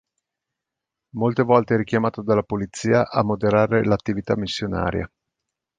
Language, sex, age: Italian, male, 50-59